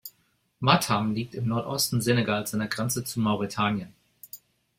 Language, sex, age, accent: German, male, 40-49, Deutschland Deutsch